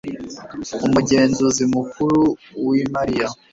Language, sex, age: Kinyarwanda, male, under 19